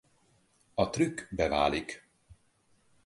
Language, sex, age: Hungarian, male, 40-49